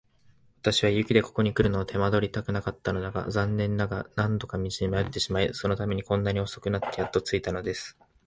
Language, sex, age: Japanese, male, 19-29